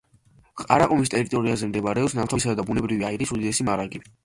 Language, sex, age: Georgian, male, 19-29